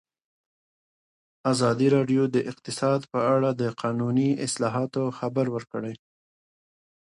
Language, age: Pashto, 19-29